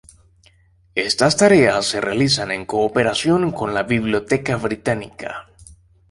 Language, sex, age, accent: Spanish, male, 19-29, Caribe: Cuba, Venezuela, Puerto Rico, República Dominicana, Panamá, Colombia caribeña, México caribeño, Costa del golfo de México